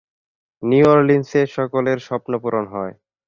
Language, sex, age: Bengali, male, 19-29